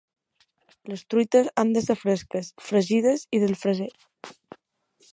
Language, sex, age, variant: Catalan, female, 19-29, Balear